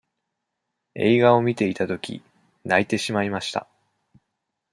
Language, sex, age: Japanese, male, 19-29